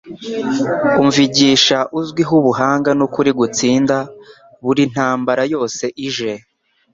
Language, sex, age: Kinyarwanda, male, 19-29